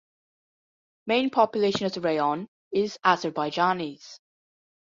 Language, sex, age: English, female, under 19